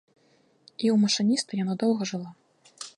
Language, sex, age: Belarusian, female, 30-39